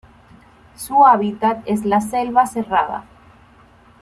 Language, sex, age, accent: Spanish, female, 19-29, Caribe: Cuba, Venezuela, Puerto Rico, República Dominicana, Panamá, Colombia caribeña, México caribeño, Costa del golfo de México